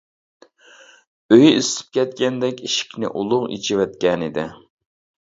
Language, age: Uyghur, 40-49